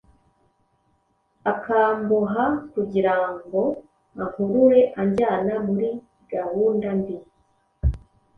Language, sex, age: Kinyarwanda, female, 30-39